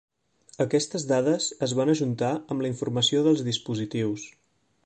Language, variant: Catalan, Central